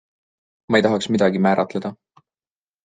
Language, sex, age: Estonian, male, 19-29